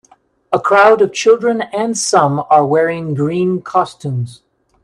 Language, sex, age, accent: English, male, 50-59, United States English